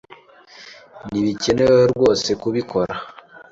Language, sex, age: Kinyarwanda, male, 19-29